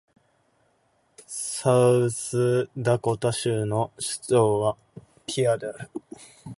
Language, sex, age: Japanese, male, 19-29